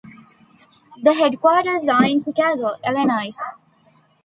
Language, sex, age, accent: English, female, 19-29, India and South Asia (India, Pakistan, Sri Lanka)